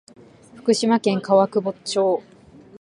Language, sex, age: Japanese, female, under 19